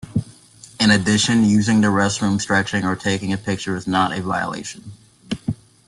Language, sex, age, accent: English, female, 19-29, Australian English